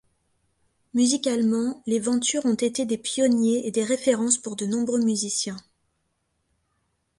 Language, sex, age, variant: French, female, 19-29, Français de métropole